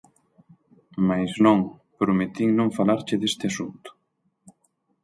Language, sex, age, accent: Galician, male, 30-39, Normativo (estándar)